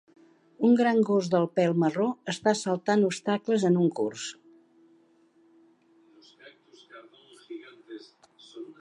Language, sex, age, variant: Catalan, female, 70-79, Central